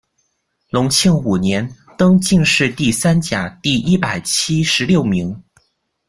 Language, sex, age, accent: Chinese, male, under 19, 出生地：江西省